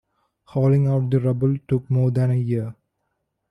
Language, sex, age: English, male, 19-29